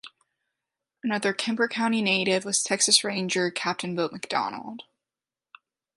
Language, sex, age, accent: English, female, under 19, United States English